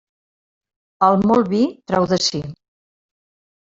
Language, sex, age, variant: Catalan, female, 60-69, Central